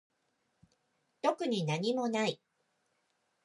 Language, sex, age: Japanese, female, 50-59